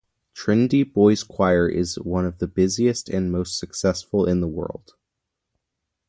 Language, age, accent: English, under 19, United States English